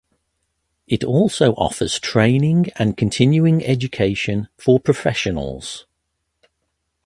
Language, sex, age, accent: English, male, 40-49, England English